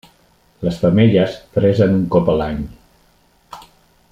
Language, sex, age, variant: Catalan, male, 50-59, Central